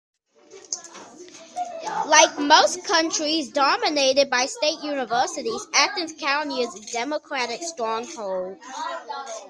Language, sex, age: English, male, under 19